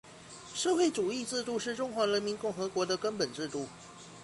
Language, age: Chinese, 30-39